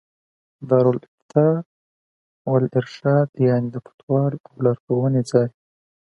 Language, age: Pashto, 19-29